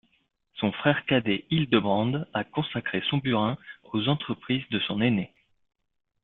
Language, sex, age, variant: French, male, 19-29, Français de métropole